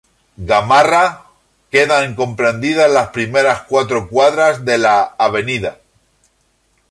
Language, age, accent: Spanish, 40-49, España: Centro-Sur peninsular (Madrid, Toledo, Castilla-La Mancha)